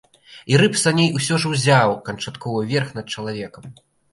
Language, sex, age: Belarusian, male, 19-29